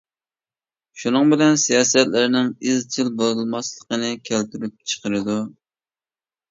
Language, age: Uyghur, 30-39